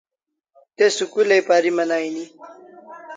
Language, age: Kalasha, 19-29